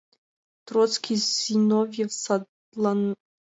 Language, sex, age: Mari, female, 19-29